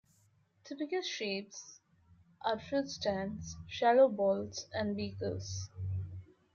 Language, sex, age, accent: English, female, 30-39, India and South Asia (India, Pakistan, Sri Lanka)